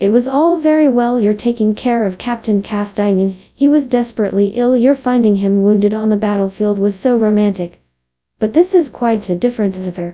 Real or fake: fake